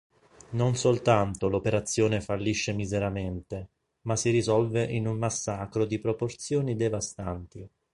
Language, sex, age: Italian, male, 30-39